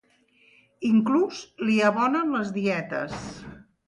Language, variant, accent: Catalan, Central, central